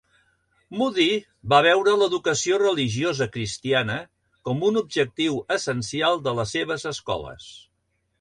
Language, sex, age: Catalan, male, 80-89